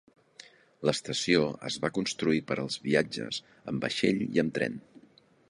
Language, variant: Catalan, Central